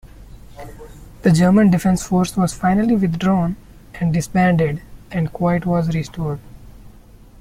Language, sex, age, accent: English, male, 19-29, India and South Asia (India, Pakistan, Sri Lanka)